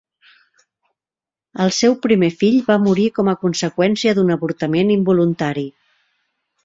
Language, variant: Catalan, Central